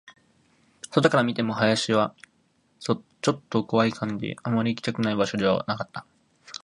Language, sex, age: Japanese, male, 19-29